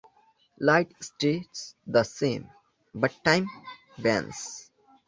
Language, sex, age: English, male, under 19